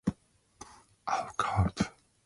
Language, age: English, 19-29